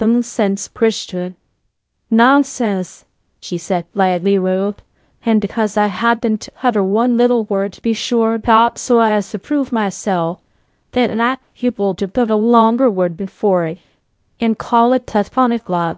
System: TTS, VITS